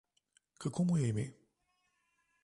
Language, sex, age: Slovenian, male, 30-39